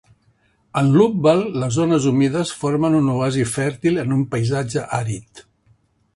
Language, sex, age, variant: Catalan, male, 60-69, Central